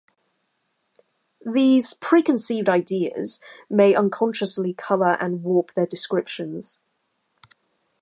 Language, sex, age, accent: English, female, 19-29, England English